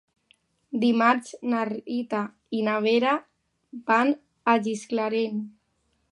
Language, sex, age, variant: Catalan, female, under 19, Alacantí